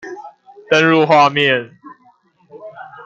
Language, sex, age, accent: Chinese, male, 19-29, 出生地：新北市